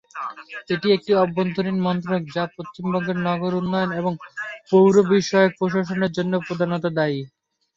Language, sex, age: Bengali, male, 19-29